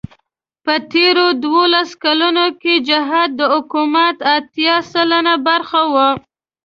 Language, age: Pashto, 19-29